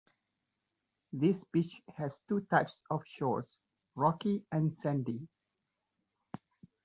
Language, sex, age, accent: English, male, 50-59, United States English